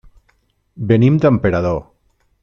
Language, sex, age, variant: Catalan, male, 40-49, Nord-Occidental